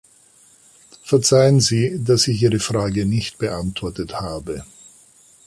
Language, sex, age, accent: German, male, 60-69, Österreichisches Deutsch